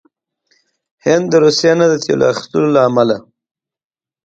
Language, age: Pashto, 40-49